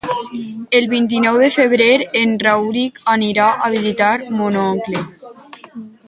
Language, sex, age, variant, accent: Catalan, female, under 19, Valencià meridional, valencià